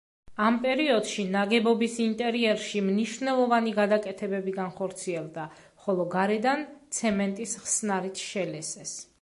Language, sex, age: Georgian, female, 30-39